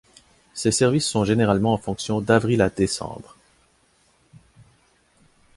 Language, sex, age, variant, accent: French, male, 30-39, Français d'Amérique du Nord, Français du Canada